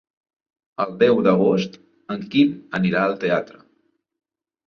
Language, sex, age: Catalan, male, 19-29